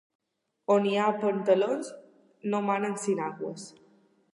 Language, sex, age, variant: Catalan, female, under 19, Balear